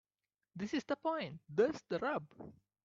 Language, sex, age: English, male, 19-29